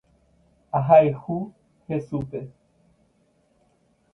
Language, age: Guarani, 19-29